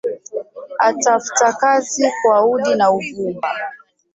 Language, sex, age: Swahili, female, 19-29